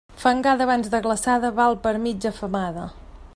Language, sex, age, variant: Catalan, female, 30-39, Central